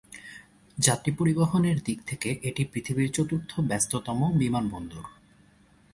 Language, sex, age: Bengali, male, 19-29